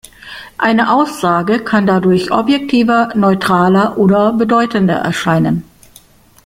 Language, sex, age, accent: German, female, 50-59, Deutschland Deutsch